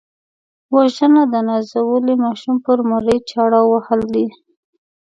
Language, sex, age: Pashto, female, 19-29